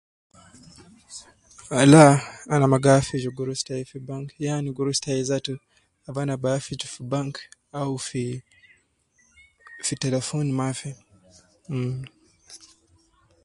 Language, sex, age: Nubi, male, 19-29